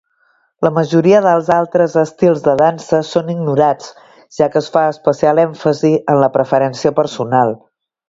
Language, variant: Catalan, Septentrional